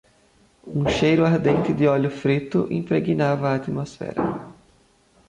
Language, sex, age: Portuguese, male, 30-39